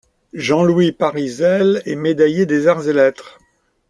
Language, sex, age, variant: French, male, 70-79, Français de métropole